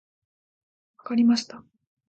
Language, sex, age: Japanese, female, 19-29